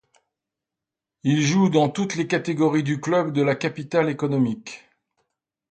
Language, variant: French, Français de métropole